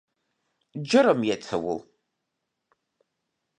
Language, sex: Pashto, female